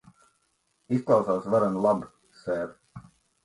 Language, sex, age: Latvian, male, 40-49